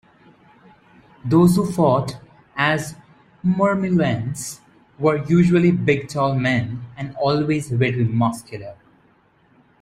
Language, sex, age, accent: English, female, 19-29, India and South Asia (India, Pakistan, Sri Lanka)